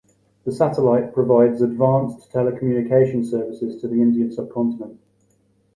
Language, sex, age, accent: English, male, 19-29, England English